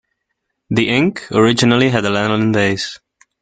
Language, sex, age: English, male, 19-29